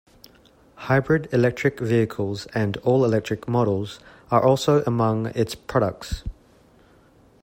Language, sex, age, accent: English, male, 30-39, Australian English